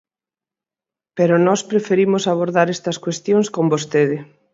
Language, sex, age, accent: Galician, female, 40-49, Central (gheada)